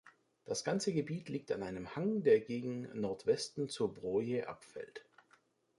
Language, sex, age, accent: German, male, 30-39, Deutschland Deutsch